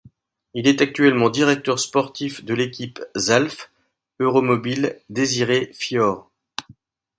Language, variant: French, Français de métropole